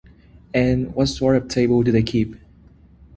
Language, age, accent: English, 19-29, United States English